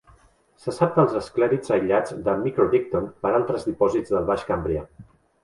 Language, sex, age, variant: Catalan, male, 40-49, Central